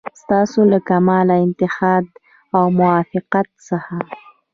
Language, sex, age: Pashto, female, 19-29